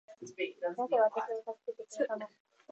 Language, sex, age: Japanese, female, 19-29